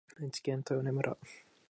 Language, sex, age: Japanese, male, 19-29